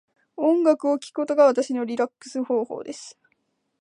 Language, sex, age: Japanese, female, under 19